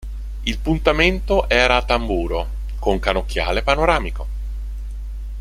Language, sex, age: Italian, male, 50-59